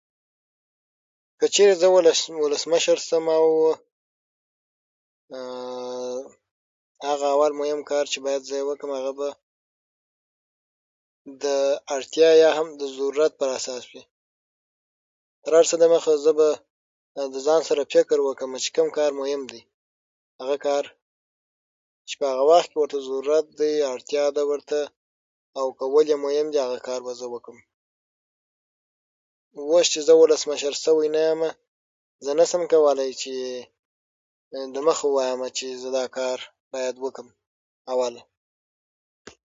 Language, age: Pashto, under 19